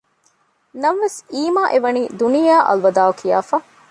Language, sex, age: Divehi, female, 40-49